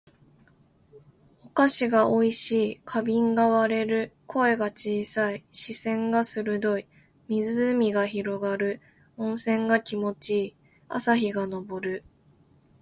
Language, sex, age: Japanese, female, 19-29